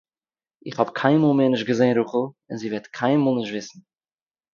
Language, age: Yiddish, 30-39